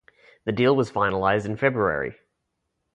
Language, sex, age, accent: English, male, 19-29, Australian English